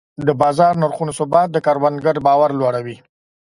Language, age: Pashto, 40-49